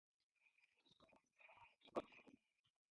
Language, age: English, 19-29